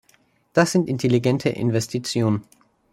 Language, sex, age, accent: German, male, under 19, Deutschland Deutsch